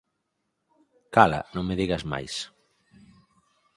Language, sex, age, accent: Galician, male, 50-59, Central (gheada)